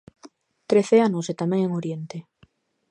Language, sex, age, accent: Galician, female, 19-29, Normativo (estándar)